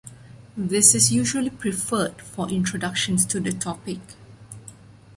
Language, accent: English, Malaysian English